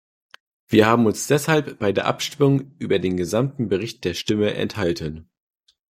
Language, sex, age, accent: German, male, 19-29, Deutschland Deutsch